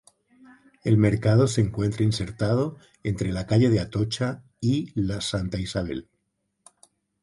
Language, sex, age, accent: Spanish, male, 50-59, España: Norte peninsular (Asturias, Castilla y León, Cantabria, País Vasco, Navarra, Aragón, La Rioja, Guadalajara, Cuenca)